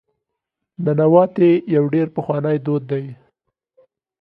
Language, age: Pashto, 19-29